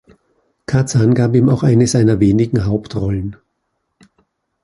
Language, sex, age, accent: German, male, 50-59, Österreichisches Deutsch